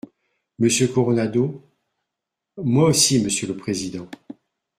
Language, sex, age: French, male, 60-69